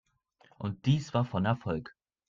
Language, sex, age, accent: German, male, under 19, Deutschland Deutsch